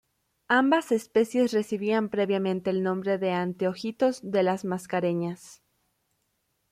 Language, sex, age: Spanish, female, 19-29